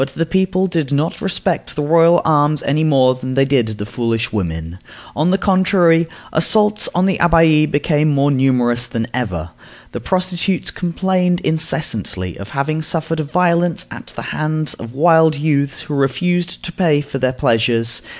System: none